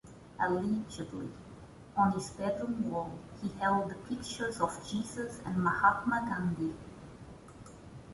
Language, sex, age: English, female, 30-39